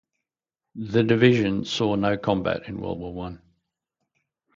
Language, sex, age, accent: English, male, 60-69, Australian English